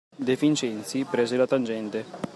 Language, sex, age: Italian, male, 30-39